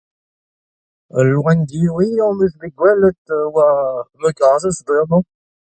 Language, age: Breton, 40-49